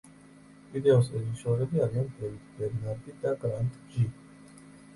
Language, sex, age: Georgian, male, 30-39